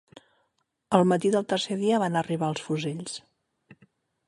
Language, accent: Catalan, central; nord-occidental